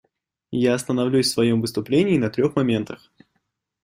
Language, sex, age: Russian, male, 19-29